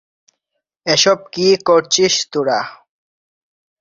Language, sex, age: Bengali, male, 19-29